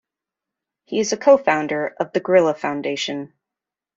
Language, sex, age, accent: English, female, 30-39, United States English